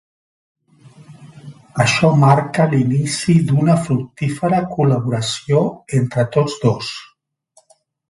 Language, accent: Catalan, Barceloní